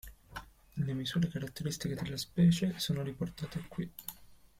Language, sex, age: Italian, male, 19-29